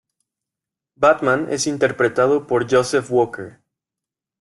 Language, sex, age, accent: Spanish, male, 19-29, México